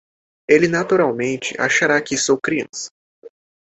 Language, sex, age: Portuguese, male, 19-29